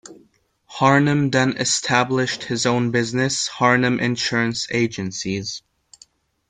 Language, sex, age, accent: English, male, under 19, United States English